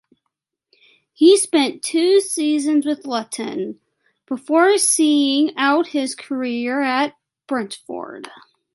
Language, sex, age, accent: English, female, 19-29, United States English